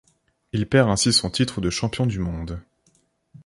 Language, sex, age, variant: French, male, under 19, Français de métropole